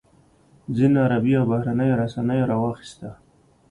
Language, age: Pashto, 30-39